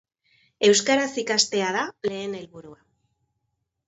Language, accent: Basque, Erdialdekoa edo Nafarra (Gipuzkoa, Nafarroa)